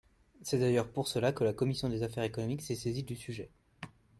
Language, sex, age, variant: French, male, 19-29, Français de métropole